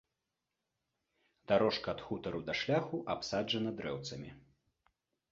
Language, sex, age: Belarusian, male, 30-39